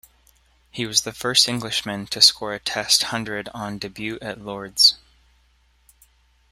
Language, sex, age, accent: English, male, 19-29, United States English